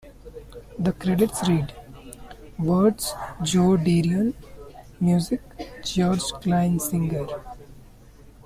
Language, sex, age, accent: English, male, 19-29, India and South Asia (India, Pakistan, Sri Lanka)